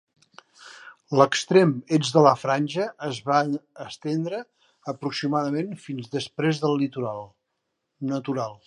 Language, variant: Catalan, Central